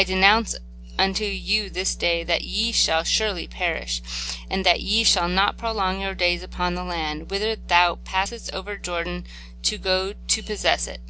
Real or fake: real